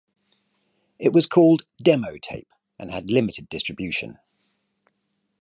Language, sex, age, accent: English, male, 40-49, England English